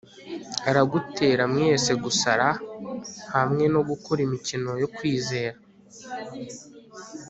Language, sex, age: Kinyarwanda, male, under 19